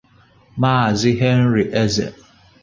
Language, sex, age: Igbo, male, 30-39